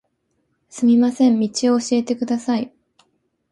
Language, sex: Japanese, female